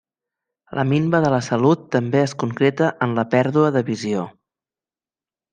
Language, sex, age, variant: Catalan, female, 40-49, Central